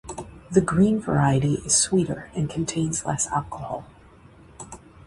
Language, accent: English, Canadian English